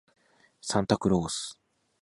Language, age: Japanese, 19-29